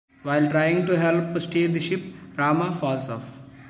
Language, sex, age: English, male, 19-29